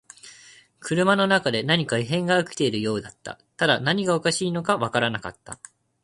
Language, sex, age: Japanese, male, 19-29